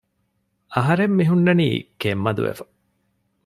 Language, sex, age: Divehi, male, 30-39